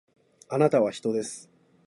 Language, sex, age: Japanese, male, 19-29